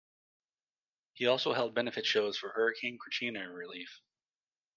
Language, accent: English, United States English